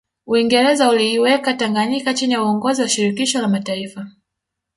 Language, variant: Swahili, Kiswahili cha Bara ya Tanzania